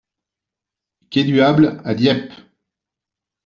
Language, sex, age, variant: French, male, 40-49, Français de métropole